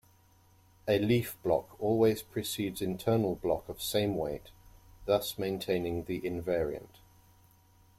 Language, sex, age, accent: English, male, 40-49, England English